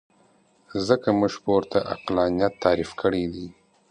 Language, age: Pashto, 30-39